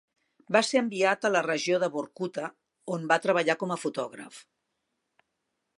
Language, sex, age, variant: Catalan, female, 60-69, Central